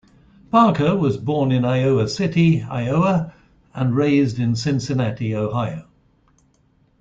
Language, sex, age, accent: English, male, 60-69, England English